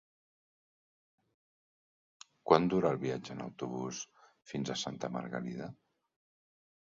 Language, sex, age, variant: Catalan, male, 60-69, Central